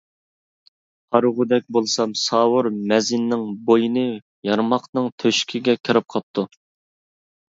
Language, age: Uyghur, 19-29